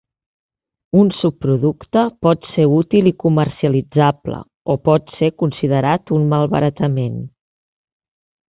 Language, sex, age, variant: Catalan, female, 40-49, Central